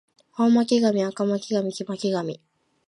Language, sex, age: Japanese, female, 19-29